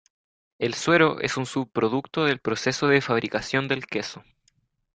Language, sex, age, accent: Spanish, male, under 19, Chileno: Chile, Cuyo